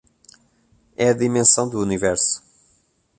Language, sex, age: Portuguese, male, 19-29